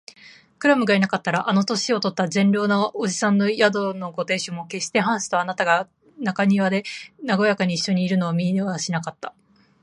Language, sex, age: Japanese, female, 30-39